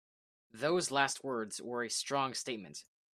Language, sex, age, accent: English, male, under 19, United States English